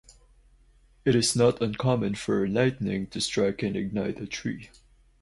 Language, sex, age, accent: English, male, 19-29, Filipino